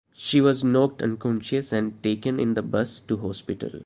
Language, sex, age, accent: English, male, 30-39, India and South Asia (India, Pakistan, Sri Lanka)